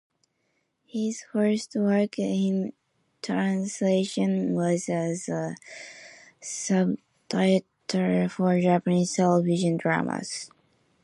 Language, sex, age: English, female, 19-29